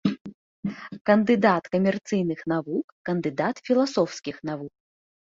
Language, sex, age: Belarusian, female, 19-29